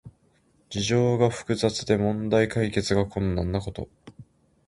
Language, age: Japanese, 19-29